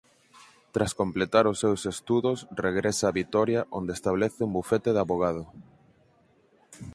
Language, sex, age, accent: Galician, male, 19-29, Central (gheada)